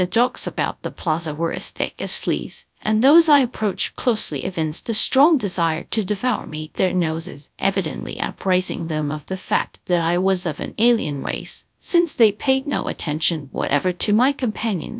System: TTS, GradTTS